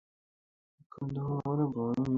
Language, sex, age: Bengali, male, under 19